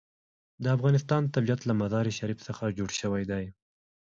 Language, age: Pashto, 19-29